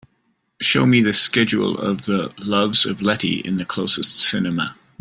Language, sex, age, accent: English, male, 40-49, Canadian English